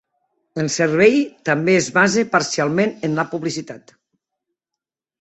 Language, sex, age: Catalan, male, 60-69